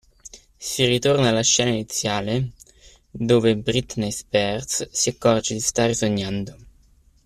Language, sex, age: Italian, male, 19-29